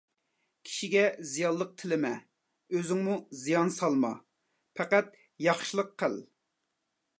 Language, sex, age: Uyghur, male, 30-39